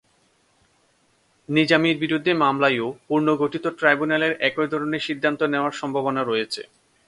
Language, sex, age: Bengali, male, 19-29